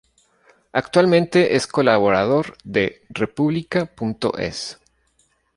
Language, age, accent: Spanish, 30-39, México